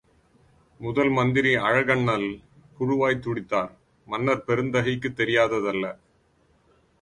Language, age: Tamil, 50-59